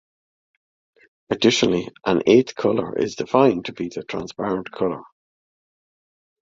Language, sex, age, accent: English, male, 40-49, Irish English